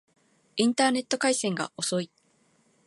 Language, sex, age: Japanese, female, 19-29